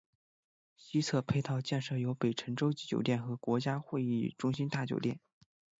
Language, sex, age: Chinese, male, 19-29